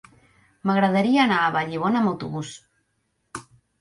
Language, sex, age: Catalan, female, 30-39